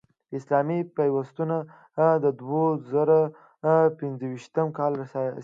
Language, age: Pashto, under 19